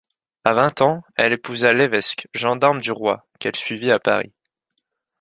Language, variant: French, Français de métropole